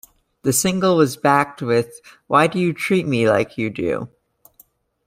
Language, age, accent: English, 19-29, United States English